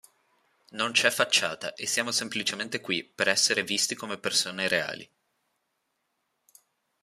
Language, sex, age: Italian, male, under 19